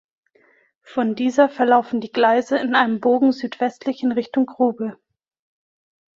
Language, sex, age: German, female, 19-29